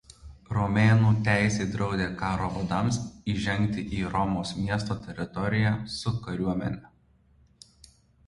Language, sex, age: Lithuanian, male, 19-29